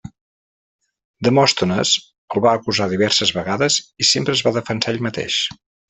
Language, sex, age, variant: Catalan, male, 50-59, Central